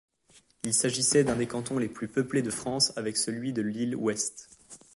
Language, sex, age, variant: French, male, 19-29, Français de métropole